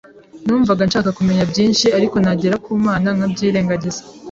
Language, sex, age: Kinyarwanda, female, 19-29